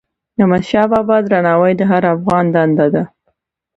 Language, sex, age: Pashto, female, 19-29